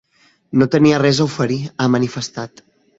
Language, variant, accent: Catalan, Central, central